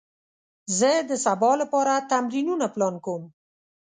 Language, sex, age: Pashto, female, 50-59